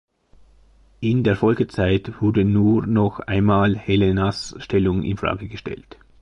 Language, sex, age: German, male, 30-39